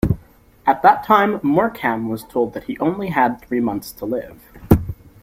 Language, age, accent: English, under 19, Canadian English